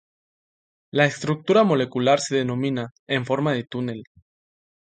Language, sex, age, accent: Spanish, male, 19-29, México